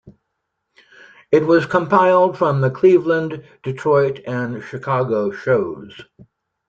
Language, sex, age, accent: English, male, 60-69, United States English